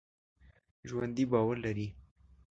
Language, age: Pashto, under 19